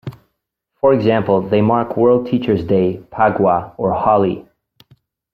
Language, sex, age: English, male, 19-29